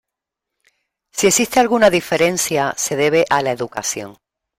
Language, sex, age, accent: Spanish, female, 50-59, España: Sur peninsular (Andalucia, Extremadura, Murcia)